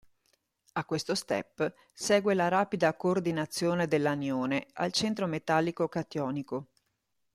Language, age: Italian, 50-59